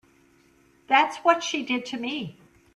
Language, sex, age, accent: English, female, 50-59, United States English